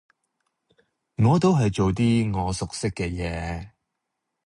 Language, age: Cantonese, 40-49